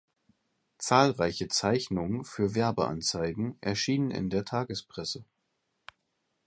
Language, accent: German, Deutschland Deutsch; Hochdeutsch